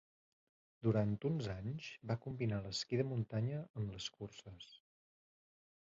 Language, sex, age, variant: Catalan, male, 30-39, Central